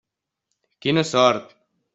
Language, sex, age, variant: Catalan, male, under 19, Balear